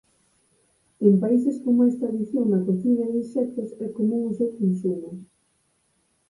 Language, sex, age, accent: Galician, female, 30-39, Normativo (estándar)